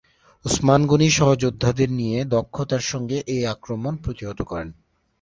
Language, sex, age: Bengali, male, 19-29